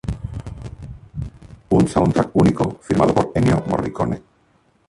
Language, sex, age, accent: Spanish, male, 60-69, España: Centro-Sur peninsular (Madrid, Toledo, Castilla-La Mancha)